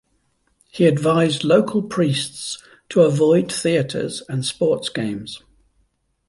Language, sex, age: English, male, 50-59